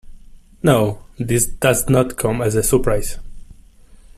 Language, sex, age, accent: English, male, 19-29, England English